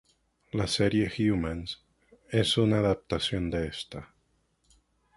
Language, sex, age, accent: Spanish, male, 19-29, Caribe: Cuba, Venezuela, Puerto Rico, República Dominicana, Panamá, Colombia caribeña, México caribeño, Costa del golfo de México